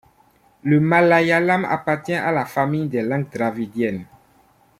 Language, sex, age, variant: French, male, 30-39, Français d'Afrique subsaharienne et des îles africaines